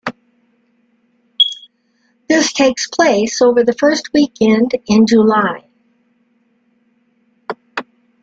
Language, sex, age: English, female, 60-69